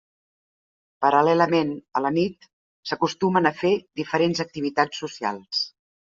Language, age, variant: Catalan, 60-69, Central